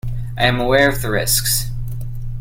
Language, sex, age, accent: English, male, under 19, United States English